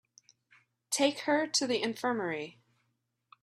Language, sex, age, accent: English, female, 30-39, United States English